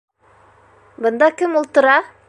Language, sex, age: Bashkir, female, 30-39